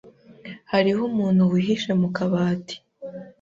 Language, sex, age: Kinyarwanda, female, 19-29